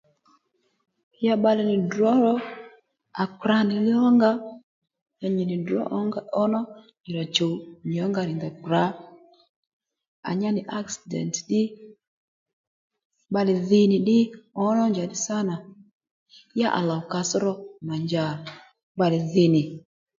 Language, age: Lendu, 19-29